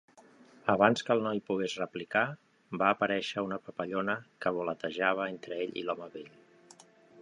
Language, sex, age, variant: Catalan, male, 50-59, Central